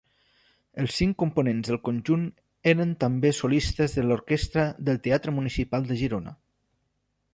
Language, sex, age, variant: Catalan, male, 40-49, Central